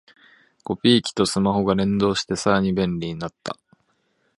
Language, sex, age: Japanese, male, 19-29